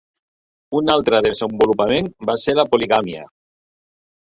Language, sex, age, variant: Catalan, male, 60-69, Central